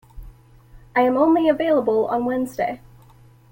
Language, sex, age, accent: English, female, 19-29, Canadian English